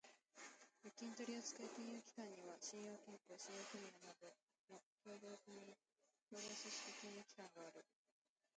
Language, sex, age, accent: Japanese, female, 19-29, 標準語